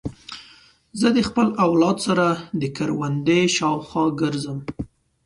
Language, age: Pashto, 19-29